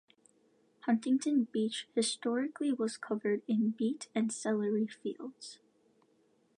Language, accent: English, United States English